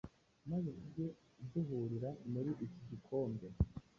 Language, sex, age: Kinyarwanda, male, 19-29